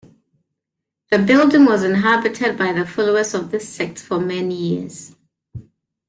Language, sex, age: English, female, 30-39